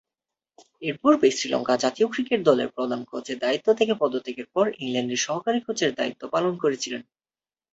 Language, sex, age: Bengali, male, under 19